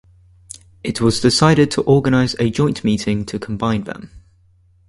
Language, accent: English, England English